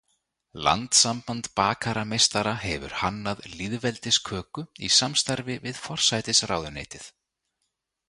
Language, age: Icelandic, 30-39